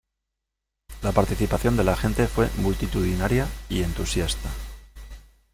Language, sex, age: Spanish, male, 40-49